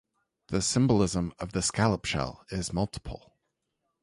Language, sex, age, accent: English, male, 30-39, United States English